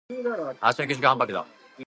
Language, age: Japanese, 19-29